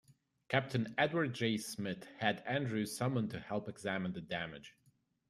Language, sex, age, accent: English, male, 19-29, United States English